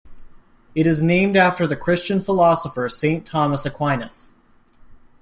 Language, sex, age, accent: English, male, 19-29, United States English